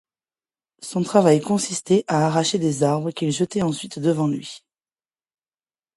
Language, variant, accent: French, Français de métropole, Français du sud de la France